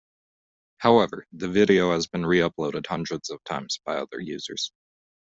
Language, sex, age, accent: English, male, 19-29, United States English